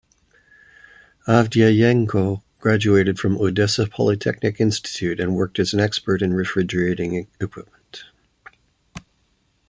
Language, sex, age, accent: English, male, 50-59, Canadian English